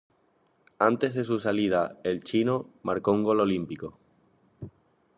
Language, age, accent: Spanish, 19-29, España: Islas Canarias